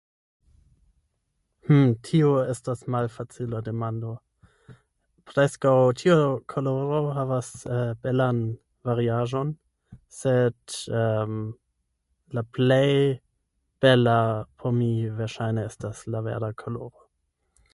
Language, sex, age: Esperanto, male, 30-39